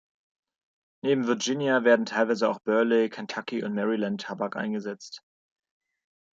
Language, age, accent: German, 19-29, Deutschland Deutsch